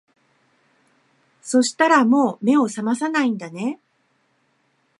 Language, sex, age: Japanese, female, 50-59